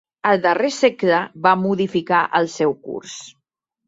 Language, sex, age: Catalan, female, 30-39